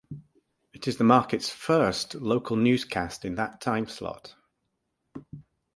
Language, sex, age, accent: English, male, 60-69, England English